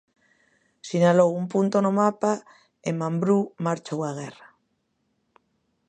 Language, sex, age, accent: Galician, female, 40-49, Normativo (estándar)